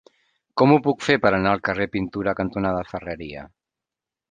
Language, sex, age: Catalan, male, 50-59